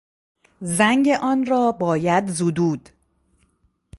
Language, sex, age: Persian, female, 40-49